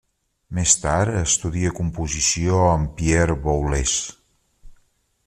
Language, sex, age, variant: Catalan, male, 50-59, Central